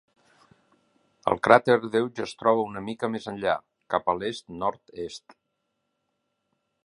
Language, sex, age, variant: Catalan, male, 60-69, Central